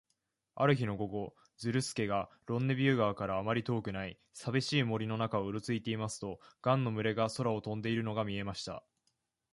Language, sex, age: Japanese, male, 19-29